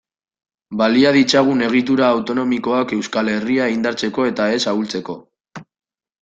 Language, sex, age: Basque, male, 19-29